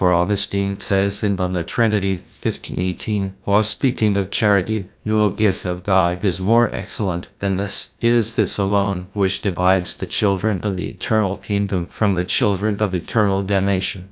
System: TTS, GlowTTS